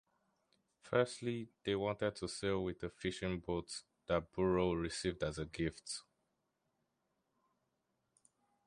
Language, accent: English, Southern African (South Africa, Zimbabwe, Namibia)